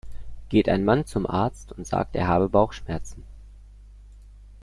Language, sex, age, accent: German, male, 19-29, Deutschland Deutsch